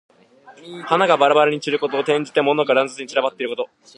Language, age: Japanese, 19-29